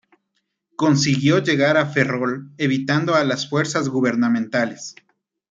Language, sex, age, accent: Spanish, male, 30-39, Andino-Pacífico: Colombia, Perú, Ecuador, oeste de Bolivia y Venezuela andina